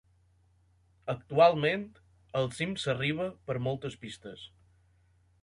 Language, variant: Catalan, Balear